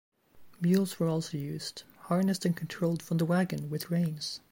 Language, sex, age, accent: English, female, 30-39, United States English